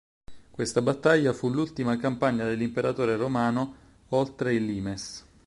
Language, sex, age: Italian, male, 19-29